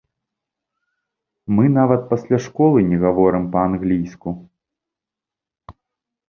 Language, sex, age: Belarusian, male, 30-39